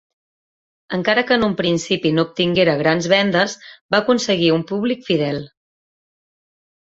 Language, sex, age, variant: Catalan, female, 40-49, Central